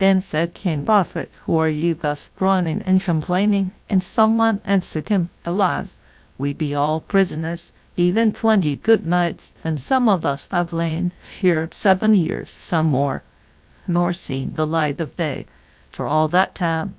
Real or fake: fake